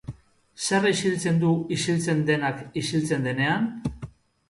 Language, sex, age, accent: Basque, male, 40-49, Mendebalekoa (Araba, Bizkaia, Gipuzkoako mendebaleko herri batzuk)